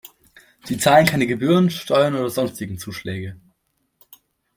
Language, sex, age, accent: German, male, 19-29, Deutschland Deutsch